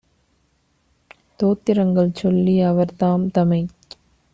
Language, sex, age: Tamil, female, 30-39